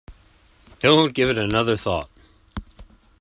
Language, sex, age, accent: English, male, 40-49, United States English